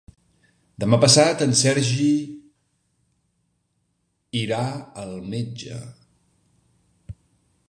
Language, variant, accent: Catalan, Central, central